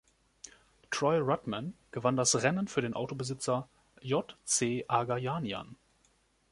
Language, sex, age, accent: German, male, 30-39, Deutschland Deutsch